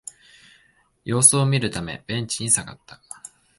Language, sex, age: Japanese, male, 19-29